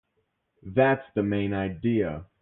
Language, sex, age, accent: English, male, 19-29, United States English